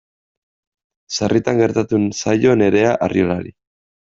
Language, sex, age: Basque, male, 19-29